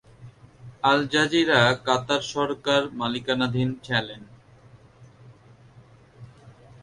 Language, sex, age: Bengali, male, 30-39